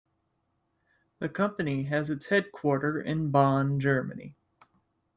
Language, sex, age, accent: English, male, 19-29, United States English